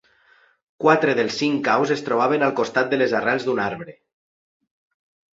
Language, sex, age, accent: Catalan, male, 30-39, valencià